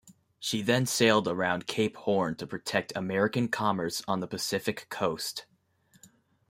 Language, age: English, 19-29